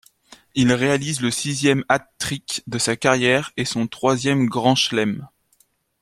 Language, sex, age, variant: French, male, 19-29, Français de métropole